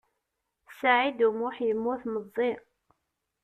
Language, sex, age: Kabyle, female, 19-29